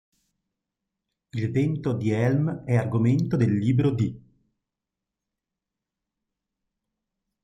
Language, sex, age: Italian, male, 50-59